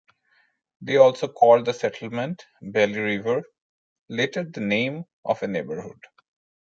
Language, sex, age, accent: English, male, 40-49, India and South Asia (India, Pakistan, Sri Lanka)